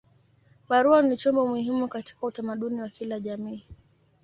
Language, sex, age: Swahili, female, 19-29